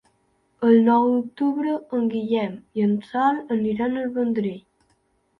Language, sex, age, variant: Catalan, female, under 19, Central